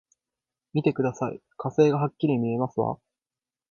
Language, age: Japanese, 19-29